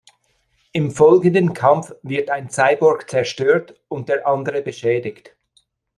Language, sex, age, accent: German, male, 50-59, Schweizerdeutsch